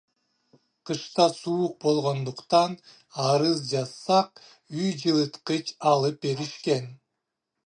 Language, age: Kyrgyz, 40-49